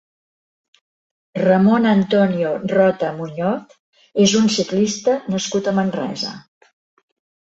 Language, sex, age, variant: Catalan, female, 60-69, Central